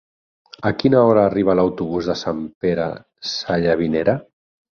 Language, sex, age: Catalan, male, 40-49